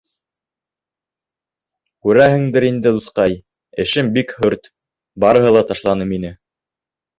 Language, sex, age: Bashkir, male, 19-29